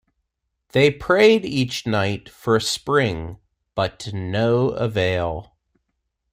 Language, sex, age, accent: English, male, 40-49, United States English